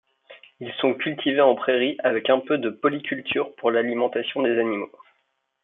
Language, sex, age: French, male, 30-39